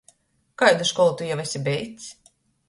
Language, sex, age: Latgalian, female, 40-49